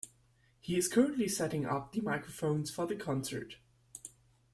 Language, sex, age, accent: English, male, under 19, United States English